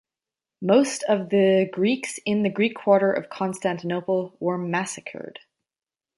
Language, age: English, under 19